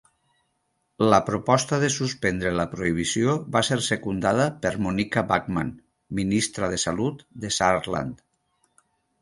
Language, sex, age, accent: Catalan, male, 50-59, valencià